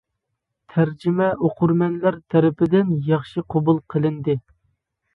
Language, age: Uyghur, 19-29